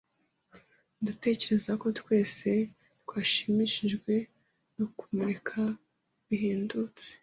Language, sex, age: Kinyarwanda, female, 30-39